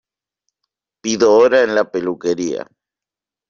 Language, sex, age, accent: Spanish, male, 19-29, Rioplatense: Argentina, Uruguay, este de Bolivia, Paraguay